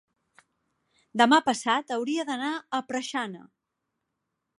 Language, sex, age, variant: Catalan, female, 40-49, Central